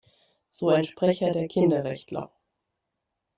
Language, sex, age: German, female, 30-39